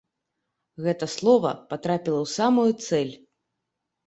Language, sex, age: Belarusian, female, 30-39